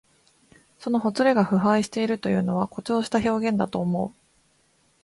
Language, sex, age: Japanese, female, 19-29